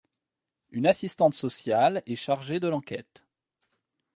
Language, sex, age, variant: French, male, 30-39, Français de métropole